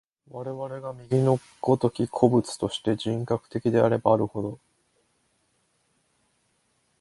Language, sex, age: Japanese, male, 19-29